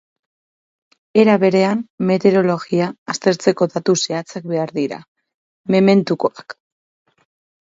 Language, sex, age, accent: Basque, female, 30-39, Mendebalekoa (Araba, Bizkaia, Gipuzkoako mendebaleko herri batzuk)